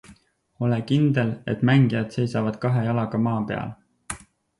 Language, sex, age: Estonian, male, 19-29